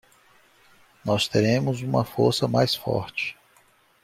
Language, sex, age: Portuguese, male, 40-49